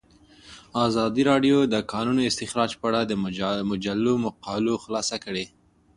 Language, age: Pashto, 19-29